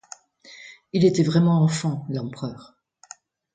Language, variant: French, Français de métropole